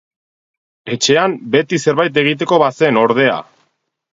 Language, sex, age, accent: Basque, male, 30-39, Erdialdekoa edo Nafarra (Gipuzkoa, Nafarroa)